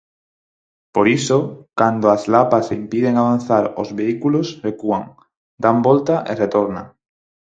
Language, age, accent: Galician, 19-29, Neofalante